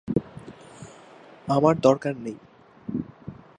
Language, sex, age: Bengali, male, under 19